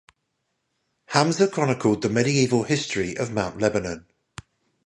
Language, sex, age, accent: English, male, 30-39, England English